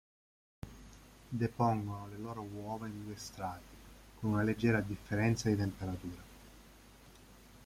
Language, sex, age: Italian, male, 30-39